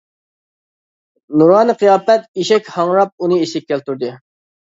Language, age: Uyghur, 19-29